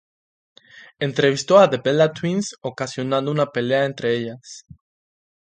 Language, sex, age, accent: Spanish, male, 19-29, México